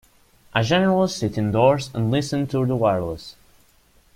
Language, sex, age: English, male, under 19